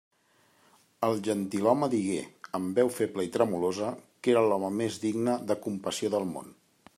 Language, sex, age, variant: Catalan, male, 40-49, Central